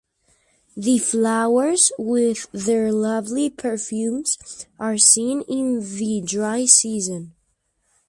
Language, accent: English, West Indies and Bermuda (Bahamas, Bermuda, Jamaica, Trinidad)